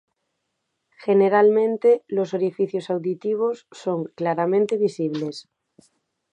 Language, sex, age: Spanish, female, 30-39